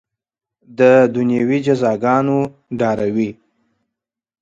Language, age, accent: Pashto, 19-29, کندهارۍ لهجه